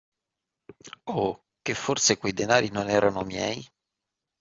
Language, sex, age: Italian, male, 30-39